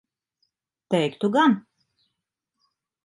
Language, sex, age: Latvian, female, 50-59